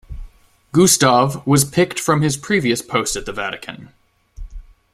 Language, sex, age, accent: English, male, 19-29, United States English